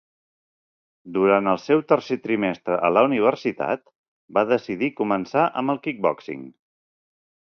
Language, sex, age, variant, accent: Catalan, male, 40-49, Central, central